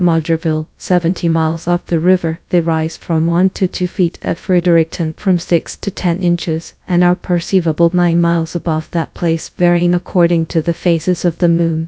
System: TTS, GradTTS